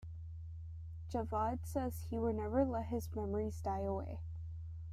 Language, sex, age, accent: English, female, 19-29, United States English